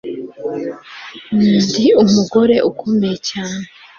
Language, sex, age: Kinyarwanda, female, 19-29